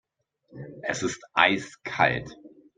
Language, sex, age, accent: German, male, 19-29, Deutschland Deutsch